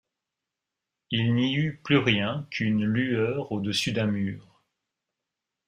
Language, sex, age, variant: French, male, 50-59, Français de métropole